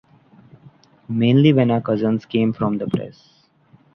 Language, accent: English, India and South Asia (India, Pakistan, Sri Lanka)